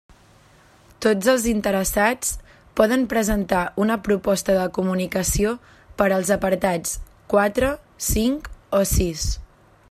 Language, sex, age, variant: Catalan, female, 19-29, Central